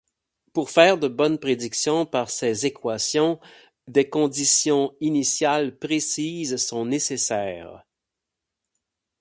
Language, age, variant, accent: French, 30-39, Français d'Amérique du Nord, Français du Canada